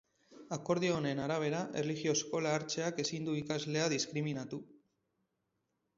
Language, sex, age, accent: Basque, male, 30-39, Mendebalekoa (Araba, Bizkaia, Gipuzkoako mendebaleko herri batzuk)